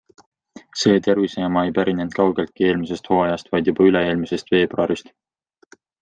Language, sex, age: Estonian, male, 19-29